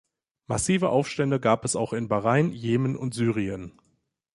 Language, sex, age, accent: German, male, 19-29, Deutschland Deutsch